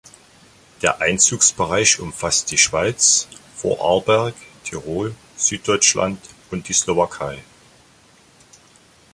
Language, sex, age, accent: German, male, 50-59, Deutschland Deutsch